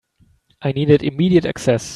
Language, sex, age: English, male, 19-29